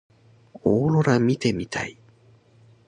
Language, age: Japanese, 19-29